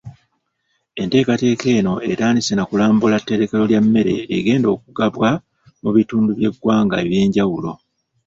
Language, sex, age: Ganda, male, 40-49